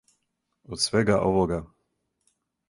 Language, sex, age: Serbian, male, 30-39